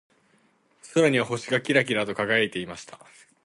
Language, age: Japanese, 19-29